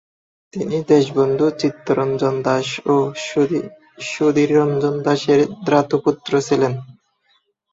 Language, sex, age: Bengali, male, 19-29